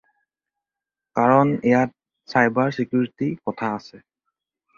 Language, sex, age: Assamese, male, 30-39